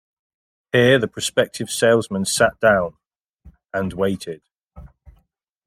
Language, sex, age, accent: English, male, 30-39, England English